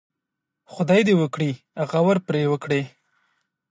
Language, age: Pashto, 19-29